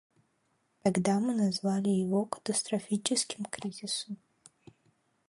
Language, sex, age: Russian, female, 19-29